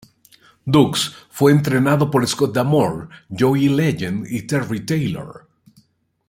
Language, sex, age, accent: Spanish, male, 40-49, México